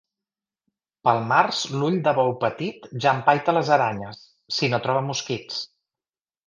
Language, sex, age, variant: Catalan, male, 40-49, Central